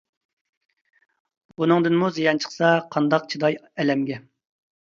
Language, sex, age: Uyghur, male, 30-39